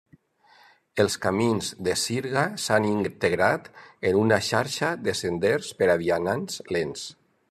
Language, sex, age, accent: Catalan, male, 50-59, valencià